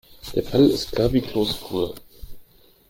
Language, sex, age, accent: German, male, under 19, Deutschland Deutsch